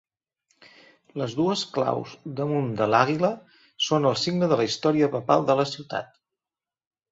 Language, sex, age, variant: Catalan, male, 50-59, Central